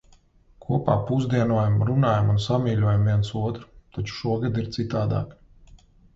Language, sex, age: Latvian, male, 40-49